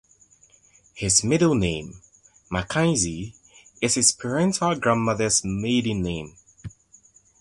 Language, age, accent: English, 19-29, England English